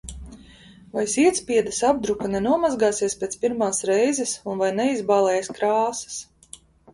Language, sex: Latvian, female